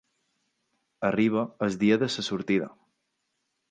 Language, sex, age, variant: Catalan, male, under 19, Balear